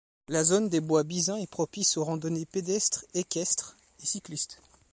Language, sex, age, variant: French, male, 19-29, Français de métropole